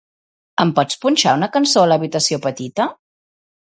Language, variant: Catalan, Central